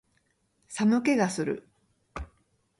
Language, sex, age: Japanese, female, 50-59